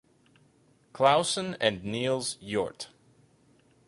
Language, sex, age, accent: English, male, 30-39, United States English